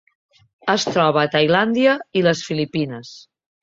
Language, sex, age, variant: Catalan, female, 40-49, Central